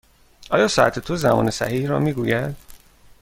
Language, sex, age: Persian, male, 30-39